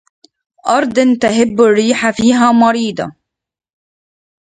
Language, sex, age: Arabic, female, 19-29